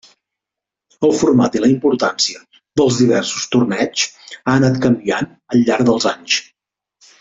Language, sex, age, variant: Catalan, male, 50-59, Central